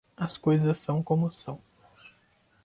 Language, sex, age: Portuguese, male, 19-29